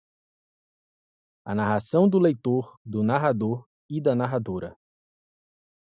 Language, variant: Portuguese, Portuguese (Brasil)